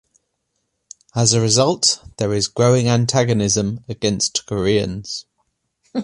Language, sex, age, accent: English, male, 30-39, England English